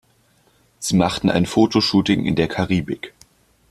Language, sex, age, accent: German, male, under 19, Deutschland Deutsch